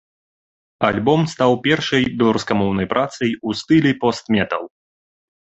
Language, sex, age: Belarusian, male, 19-29